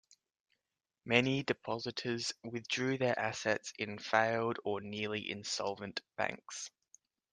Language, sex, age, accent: English, male, 19-29, Australian English